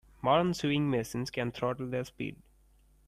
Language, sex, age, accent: English, male, 19-29, India and South Asia (India, Pakistan, Sri Lanka)